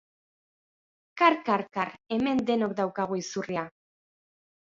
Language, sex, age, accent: Basque, female, 30-39, Batua